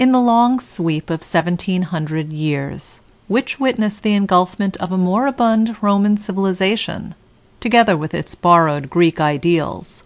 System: none